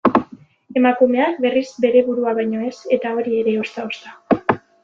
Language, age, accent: Basque, under 19, Mendebalekoa (Araba, Bizkaia, Gipuzkoako mendebaleko herri batzuk)